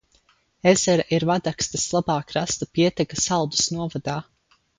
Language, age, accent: Latvian, under 19, Vidzemes